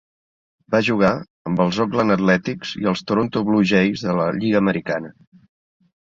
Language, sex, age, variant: Catalan, male, 50-59, Central